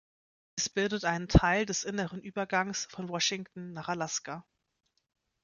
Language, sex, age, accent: German, female, 19-29, Deutschland Deutsch